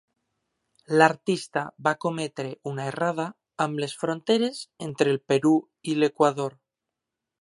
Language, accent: Catalan, valencià